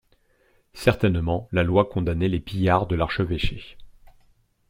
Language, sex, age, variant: French, male, 40-49, Français de métropole